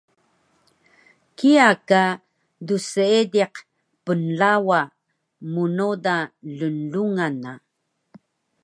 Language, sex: Taroko, female